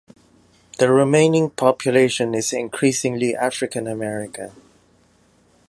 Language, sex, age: English, male, 19-29